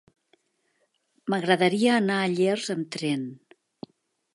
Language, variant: Catalan, Central